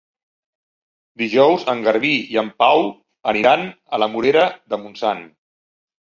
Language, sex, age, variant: Catalan, male, 40-49, Central